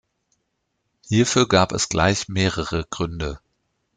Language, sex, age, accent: German, male, 40-49, Deutschland Deutsch